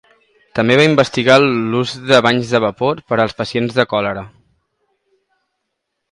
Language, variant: Catalan, Balear